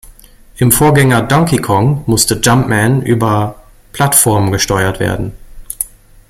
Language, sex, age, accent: German, male, 40-49, Deutschland Deutsch